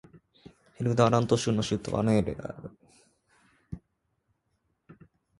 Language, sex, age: Japanese, male, 19-29